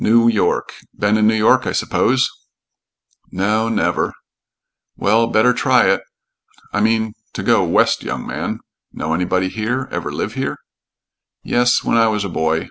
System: none